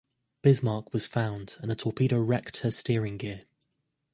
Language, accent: English, England English